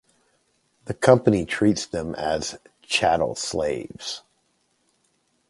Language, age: English, 50-59